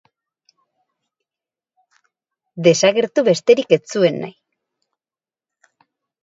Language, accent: Basque, Mendebalekoa (Araba, Bizkaia, Gipuzkoako mendebaleko herri batzuk)